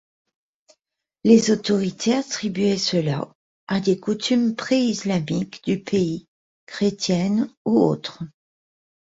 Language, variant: French, Français de métropole